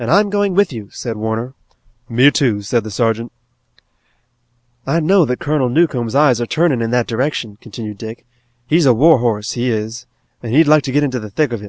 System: none